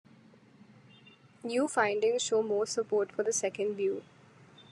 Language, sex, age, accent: English, female, 19-29, India and South Asia (India, Pakistan, Sri Lanka)